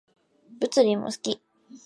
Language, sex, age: Japanese, female, 19-29